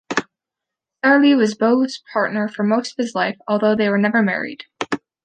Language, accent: English, United States English